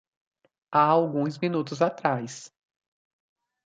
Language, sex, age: Portuguese, male, 19-29